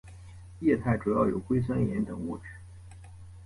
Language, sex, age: Chinese, male, 19-29